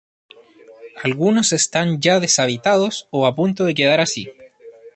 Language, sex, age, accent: Spanish, male, 30-39, Chileno: Chile, Cuyo